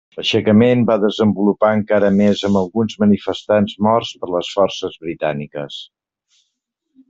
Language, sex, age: Catalan, male, 50-59